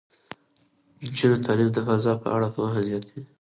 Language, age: Pashto, 19-29